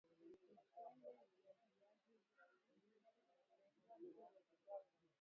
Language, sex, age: Swahili, female, 19-29